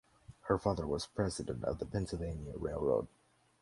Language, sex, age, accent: English, male, under 19, United States English